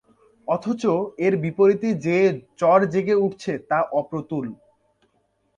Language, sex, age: Bengali, male, under 19